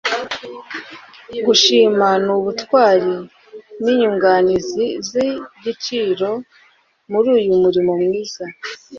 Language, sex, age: Kinyarwanda, female, 19-29